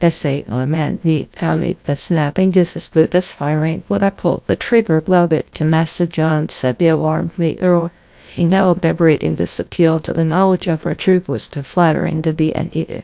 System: TTS, GlowTTS